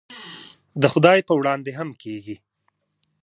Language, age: Pashto, 19-29